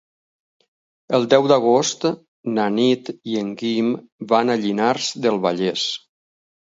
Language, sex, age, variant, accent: Catalan, male, 60-69, Valencià central, valencià